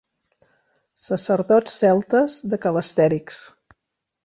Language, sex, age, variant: Catalan, female, 40-49, Central